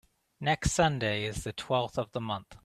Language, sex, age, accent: English, male, 19-29, United States English